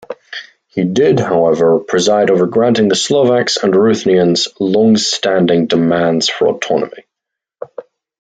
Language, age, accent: English, 19-29, Irish English